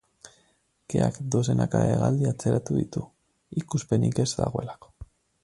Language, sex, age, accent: Basque, male, 30-39, Mendebalekoa (Araba, Bizkaia, Gipuzkoako mendebaleko herri batzuk)